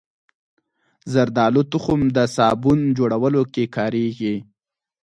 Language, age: Pashto, 19-29